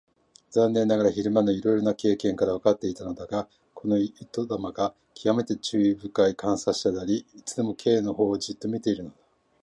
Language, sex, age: Japanese, male, 50-59